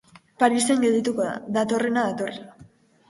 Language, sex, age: Basque, female, under 19